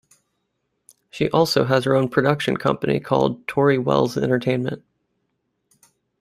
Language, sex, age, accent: English, male, 19-29, United States English